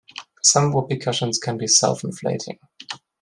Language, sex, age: English, male, 19-29